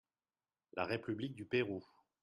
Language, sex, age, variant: French, male, 40-49, Français de métropole